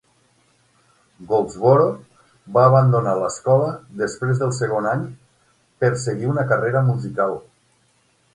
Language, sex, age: Catalan, male, 50-59